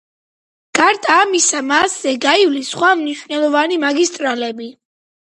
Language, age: Georgian, 19-29